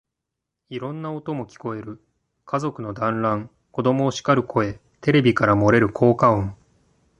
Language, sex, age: Japanese, male, 30-39